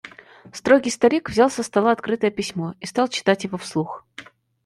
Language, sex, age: Russian, female, 30-39